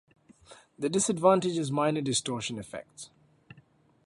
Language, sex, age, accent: English, male, 19-29, Southern African (South Africa, Zimbabwe, Namibia)